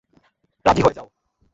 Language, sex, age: Bengali, male, 19-29